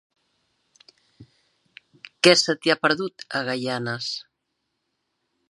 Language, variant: Catalan, Central